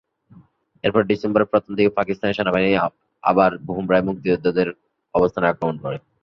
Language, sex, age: Bengali, male, 19-29